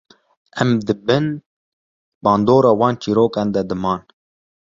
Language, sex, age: Kurdish, male, 19-29